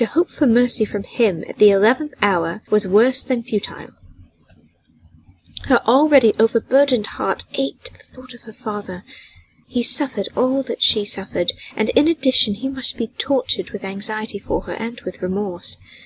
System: none